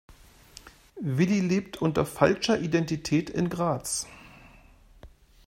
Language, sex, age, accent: German, male, 40-49, Deutschland Deutsch